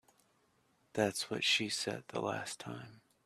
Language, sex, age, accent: English, male, 30-39, United States English